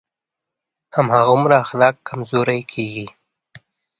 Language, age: Pashto, under 19